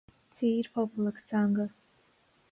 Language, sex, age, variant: Irish, female, 19-29, Gaeilge Chonnacht